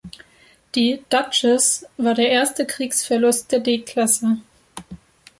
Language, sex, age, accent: German, female, under 19, Deutschland Deutsch